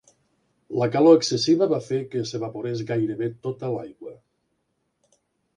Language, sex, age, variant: Catalan, male, 50-59, Nord-Occidental